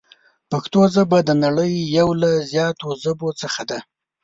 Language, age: Pashto, 30-39